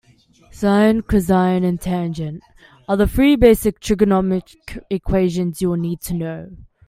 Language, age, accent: English, under 19, Australian English